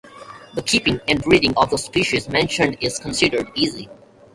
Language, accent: English, United States English